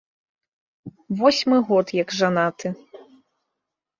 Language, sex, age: Belarusian, male, 30-39